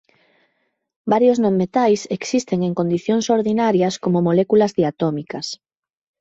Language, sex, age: Galician, female, 30-39